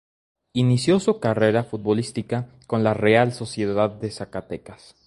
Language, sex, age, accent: Spanish, male, 19-29, México